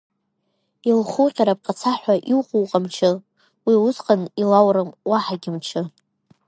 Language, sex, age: Abkhazian, female, 19-29